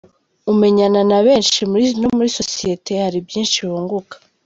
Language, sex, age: Kinyarwanda, female, under 19